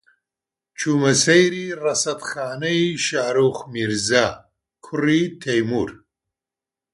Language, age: Central Kurdish, 60-69